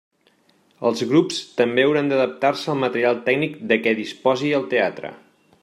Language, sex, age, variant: Catalan, male, 40-49, Central